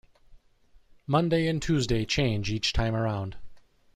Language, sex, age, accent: English, male, 50-59, United States English